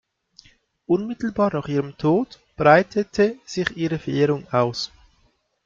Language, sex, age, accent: German, male, 30-39, Schweizerdeutsch